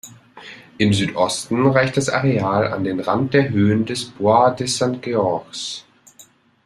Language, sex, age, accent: German, male, 19-29, Deutschland Deutsch